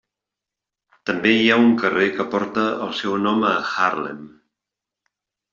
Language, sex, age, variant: Catalan, male, 50-59, Central